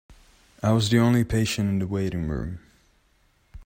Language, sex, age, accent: English, male, 19-29, United States English